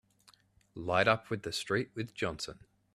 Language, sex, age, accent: English, male, 30-39, Australian English